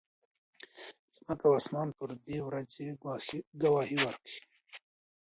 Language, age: Pashto, 30-39